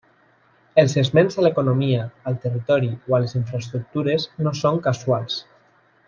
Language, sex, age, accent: Catalan, male, 30-39, valencià